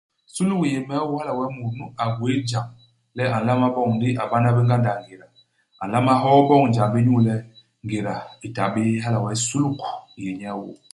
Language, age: Basaa, 40-49